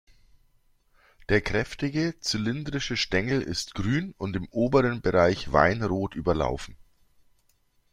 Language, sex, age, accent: German, male, 40-49, Deutschland Deutsch